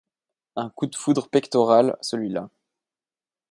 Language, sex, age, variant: French, male, 30-39, Français de métropole